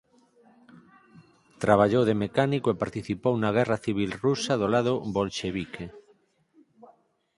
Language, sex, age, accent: Galician, male, 50-59, Central (gheada)